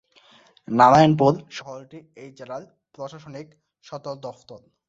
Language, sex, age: Bengali, male, 19-29